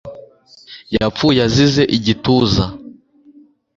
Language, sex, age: Kinyarwanda, male, under 19